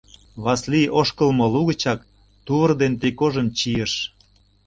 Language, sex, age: Mari, male, 60-69